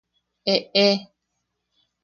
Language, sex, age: Yaqui, female, 30-39